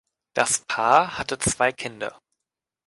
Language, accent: German, Deutschland Deutsch